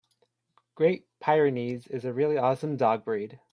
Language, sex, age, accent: English, male, 19-29, United States English